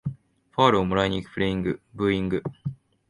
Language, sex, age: Japanese, male, 19-29